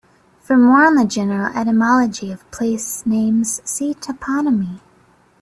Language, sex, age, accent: English, female, 19-29, United States English